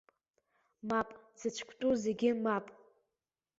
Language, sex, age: Abkhazian, female, under 19